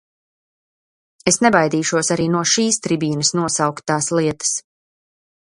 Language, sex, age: Latvian, female, 30-39